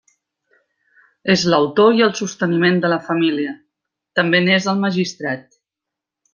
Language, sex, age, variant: Catalan, female, 50-59, Central